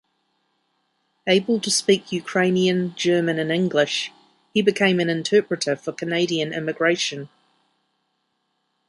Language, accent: English, New Zealand English